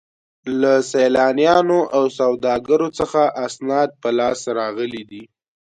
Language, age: Pashto, under 19